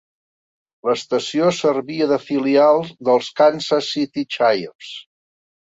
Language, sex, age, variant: Catalan, male, 60-69, Central